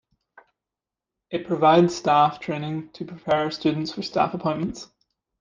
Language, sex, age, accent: English, male, 19-29, Irish English